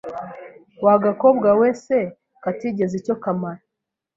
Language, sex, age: Kinyarwanda, female, 19-29